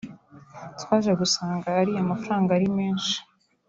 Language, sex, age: Kinyarwanda, female, 19-29